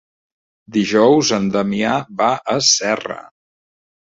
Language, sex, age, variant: Catalan, male, 60-69, Central